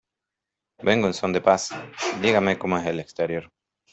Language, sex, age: Spanish, male, 30-39